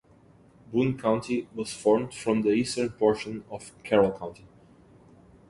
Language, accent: English, United States English